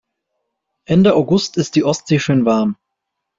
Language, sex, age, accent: German, male, 30-39, Deutschland Deutsch